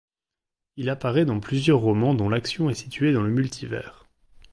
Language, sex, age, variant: French, male, 19-29, Français de métropole